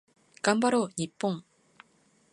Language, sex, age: Japanese, female, 19-29